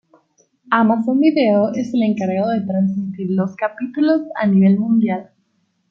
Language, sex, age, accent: Spanish, female, 19-29, México